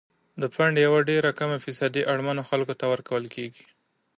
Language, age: Pashto, 19-29